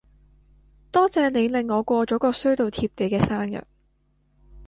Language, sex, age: Cantonese, female, 19-29